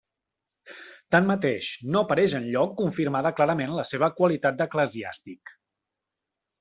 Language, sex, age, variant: Catalan, male, 30-39, Central